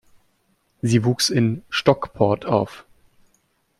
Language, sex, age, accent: German, male, 19-29, Deutschland Deutsch